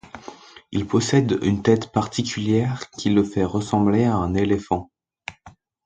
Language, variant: French, Français de métropole